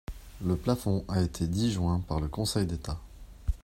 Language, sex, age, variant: French, male, 40-49, Français de métropole